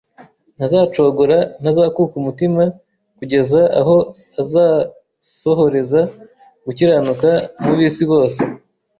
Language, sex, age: Kinyarwanda, male, 30-39